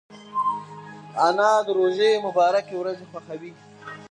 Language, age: Pashto, 19-29